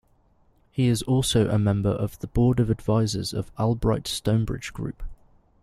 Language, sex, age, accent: English, male, 19-29, England English